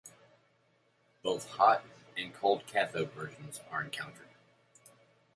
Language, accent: English, United States English